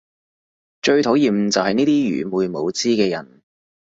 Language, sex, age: Cantonese, male, 19-29